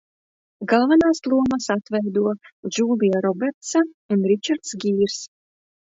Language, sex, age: Latvian, female, 19-29